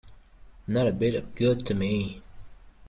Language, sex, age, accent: English, male, 30-39, United States English